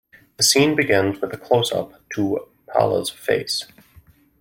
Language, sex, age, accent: English, male, 30-39, United States English